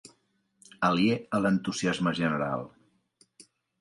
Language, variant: Catalan, Central